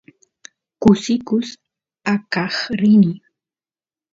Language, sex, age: Santiago del Estero Quichua, female, 30-39